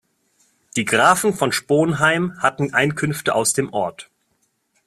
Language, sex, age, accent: German, male, 30-39, Deutschland Deutsch